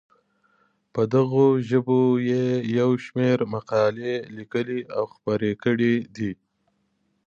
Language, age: Pashto, 30-39